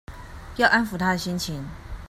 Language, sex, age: Chinese, female, 30-39